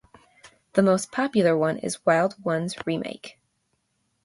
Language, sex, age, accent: English, female, under 19, United States English